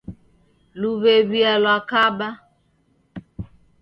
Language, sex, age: Taita, female, 60-69